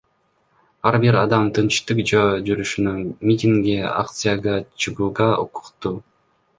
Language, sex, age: Kyrgyz, male, under 19